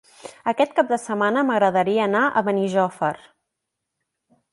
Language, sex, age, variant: Catalan, female, 19-29, Central